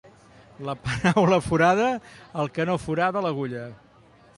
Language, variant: Catalan, Septentrional